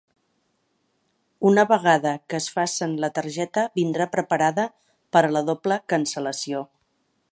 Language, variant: Catalan, Central